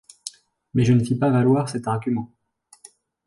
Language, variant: French, Français de métropole